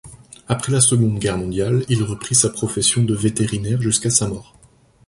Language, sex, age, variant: French, male, 30-39, Français de métropole